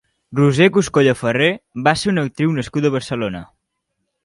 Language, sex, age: Catalan, male, 40-49